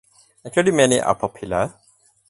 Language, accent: English, Malaysian English